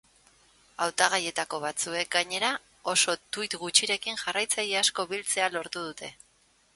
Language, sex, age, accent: Basque, female, 40-49, Erdialdekoa edo Nafarra (Gipuzkoa, Nafarroa)